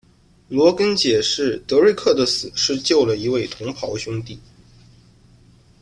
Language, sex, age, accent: Chinese, male, 19-29, 出生地：江苏省